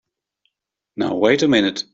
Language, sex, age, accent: English, male, 50-59, United States English